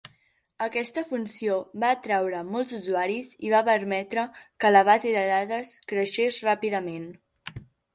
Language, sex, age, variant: Catalan, female, under 19, Central